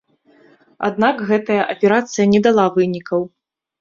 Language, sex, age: Belarusian, female, 30-39